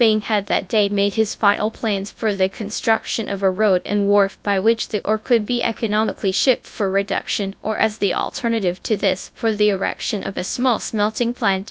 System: TTS, GradTTS